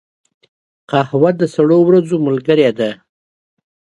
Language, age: Pashto, 40-49